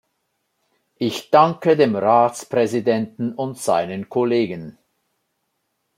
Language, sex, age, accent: German, male, 50-59, Schweizerdeutsch